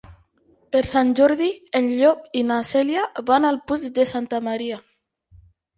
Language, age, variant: Catalan, under 19, Central